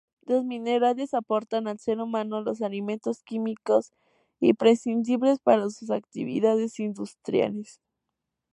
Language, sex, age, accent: Spanish, female, 19-29, México